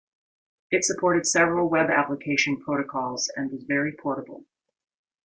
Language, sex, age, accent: English, female, 50-59, United States English